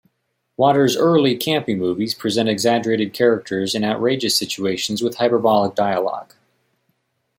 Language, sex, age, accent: English, male, 19-29, United States English